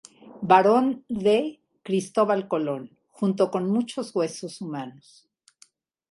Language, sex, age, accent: Spanish, female, 60-69, México